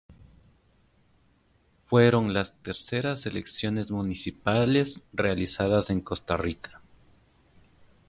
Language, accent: Spanish, Andino-Pacífico: Colombia, Perú, Ecuador, oeste de Bolivia y Venezuela andina